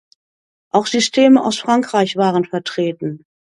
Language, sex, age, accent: German, female, 60-69, Deutschland Deutsch